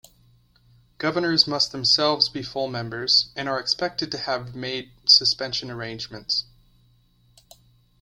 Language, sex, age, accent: English, male, 19-29, United States English